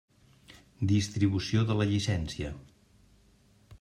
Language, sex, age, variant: Catalan, male, 50-59, Central